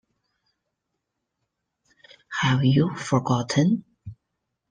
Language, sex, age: English, female, 30-39